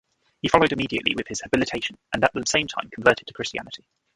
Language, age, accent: English, 19-29, England English